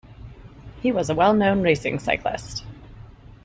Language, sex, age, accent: English, female, 19-29, Canadian English